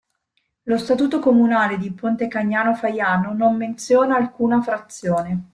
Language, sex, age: Italian, female, 40-49